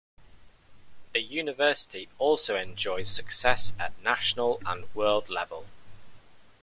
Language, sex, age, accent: English, male, 19-29, England English